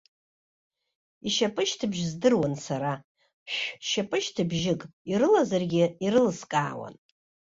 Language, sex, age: Abkhazian, female, 60-69